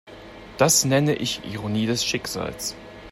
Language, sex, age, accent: German, male, 19-29, Deutschland Deutsch